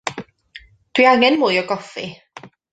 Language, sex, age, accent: Welsh, female, 19-29, Y Deyrnas Unedig Cymraeg